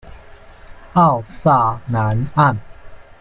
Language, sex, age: Chinese, male, 19-29